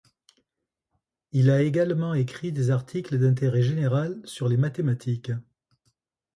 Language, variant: French, Français de métropole